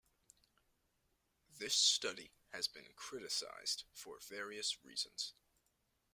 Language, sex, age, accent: English, male, under 19, United States English